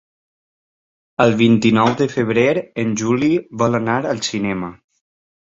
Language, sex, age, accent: Catalan, male, 19-29, valencià; valencià meridional